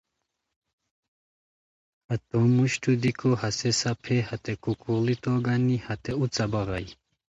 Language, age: Khowar, 19-29